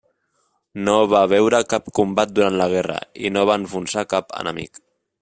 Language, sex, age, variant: Catalan, male, 30-39, Central